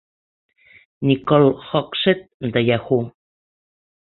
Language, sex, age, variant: Catalan, female, 60-69, Central